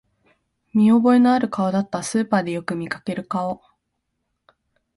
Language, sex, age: Japanese, female, under 19